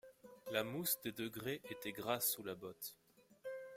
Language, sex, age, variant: French, male, 19-29, Français de métropole